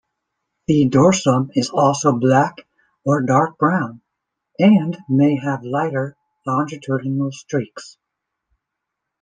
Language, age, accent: English, 30-39, United States English